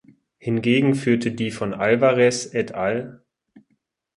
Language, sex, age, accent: German, male, 30-39, Deutschland Deutsch